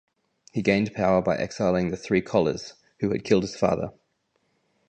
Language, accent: English, Australian English